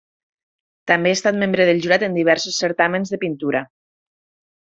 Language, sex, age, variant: Catalan, female, 30-39, Nord-Occidental